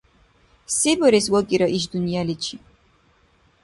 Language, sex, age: Dargwa, female, 19-29